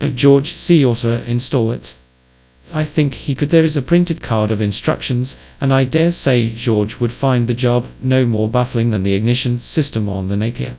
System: TTS, FastPitch